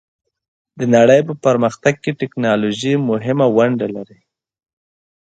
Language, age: Pashto, 19-29